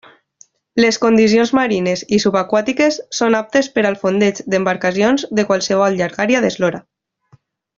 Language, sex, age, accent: Catalan, female, 19-29, valencià